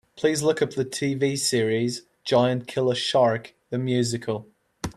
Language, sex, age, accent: English, male, 19-29, England English